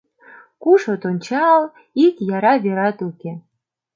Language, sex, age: Mari, female, 30-39